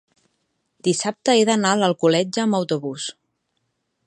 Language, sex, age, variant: Catalan, female, 19-29, Central